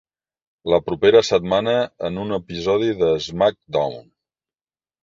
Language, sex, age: Catalan, male, 50-59